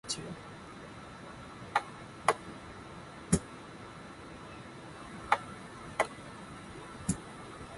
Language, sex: English, female